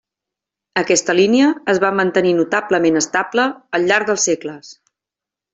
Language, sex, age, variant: Catalan, female, 50-59, Central